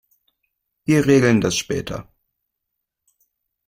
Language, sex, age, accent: German, male, 30-39, Deutschland Deutsch